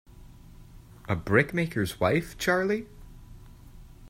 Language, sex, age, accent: English, male, 19-29, United States English